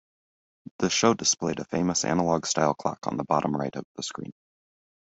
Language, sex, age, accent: English, male, 19-29, United States English